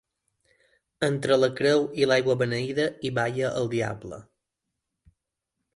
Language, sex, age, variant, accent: Catalan, male, 19-29, Balear, mallorquí